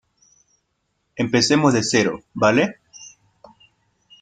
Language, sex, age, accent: Spanish, male, 19-29, Andino-Pacífico: Colombia, Perú, Ecuador, oeste de Bolivia y Venezuela andina